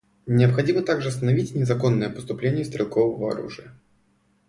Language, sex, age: Russian, male, 19-29